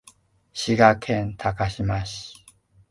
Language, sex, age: Japanese, male, 30-39